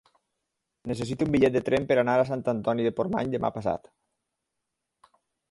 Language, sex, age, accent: Catalan, male, 50-59, valencià